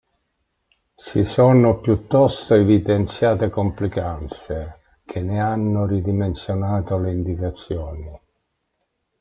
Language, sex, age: Italian, male, 19-29